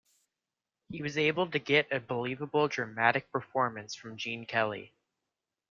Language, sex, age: English, male, under 19